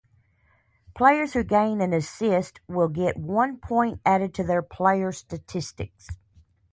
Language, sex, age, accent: English, female, 40-49, United States English